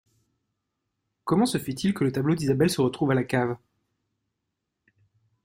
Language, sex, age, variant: French, male, 30-39, Français de métropole